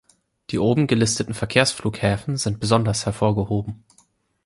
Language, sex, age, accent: German, male, 19-29, Deutschland Deutsch